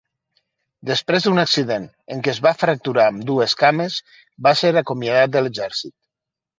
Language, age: Catalan, 50-59